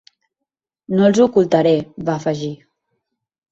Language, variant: Catalan, Central